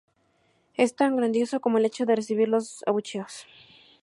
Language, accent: Spanish, México